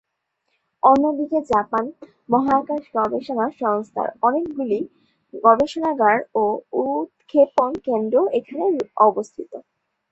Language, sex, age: Bengali, female, 19-29